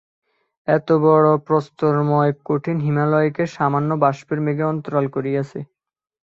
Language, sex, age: Bengali, male, 19-29